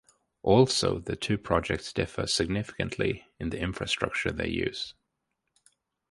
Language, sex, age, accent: English, male, 30-39, England English